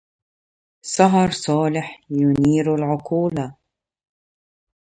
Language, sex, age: Arabic, female, 19-29